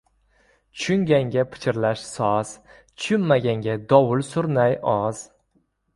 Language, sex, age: Uzbek, male, 19-29